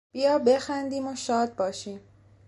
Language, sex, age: Persian, female, 19-29